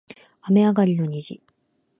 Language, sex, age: Japanese, female, 19-29